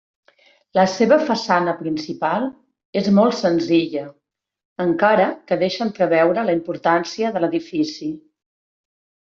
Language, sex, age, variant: Catalan, female, 40-49, Central